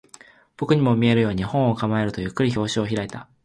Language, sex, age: Japanese, male, under 19